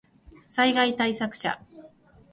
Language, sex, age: Japanese, female, 30-39